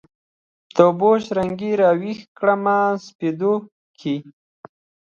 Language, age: Pashto, under 19